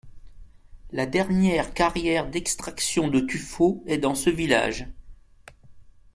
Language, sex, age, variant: French, male, 50-59, Français de métropole